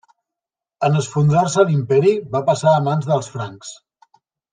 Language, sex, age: Catalan, male, 50-59